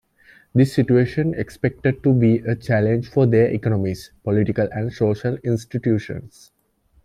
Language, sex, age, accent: English, male, 19-29, England English